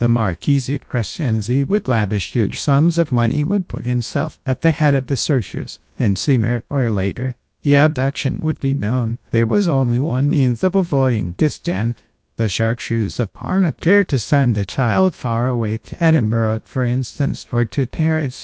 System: TTS, GlowTTS